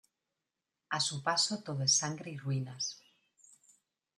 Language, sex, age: Spanish, female, 40-49